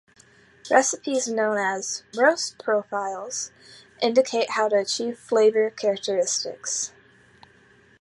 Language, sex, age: English, female, 19-29